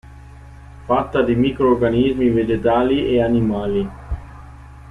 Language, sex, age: Italian, male, 19-29